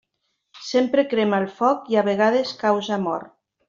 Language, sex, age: Catalan, female, 50-59